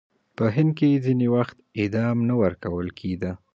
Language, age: Pashto, 19-29